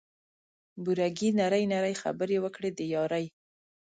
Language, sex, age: Pashto, female, 19-29